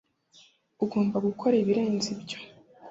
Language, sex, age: Kinyarwanda, female, 19-29